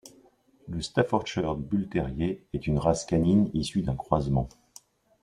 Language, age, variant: French, 40-49, Français de métropole